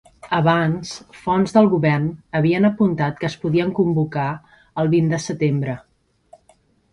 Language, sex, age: Catalan, female, 40-49